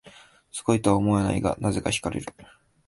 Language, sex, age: Japanese, male, 19-29